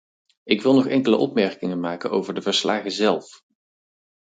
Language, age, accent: Dutch, 30-39, Nederlands Nederlands